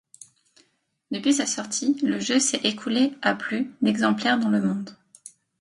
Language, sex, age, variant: French, female, 19-29, Français de métropole